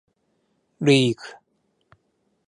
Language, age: Japanese, 40-49